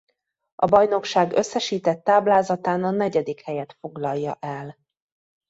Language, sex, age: Hungarian, female, 30-39